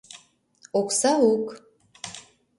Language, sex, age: Mari, female, 40-49